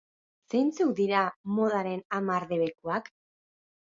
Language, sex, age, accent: Basque, female, 30-39, Batua